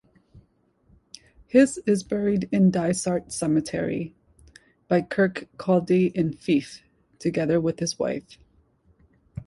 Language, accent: English, United States English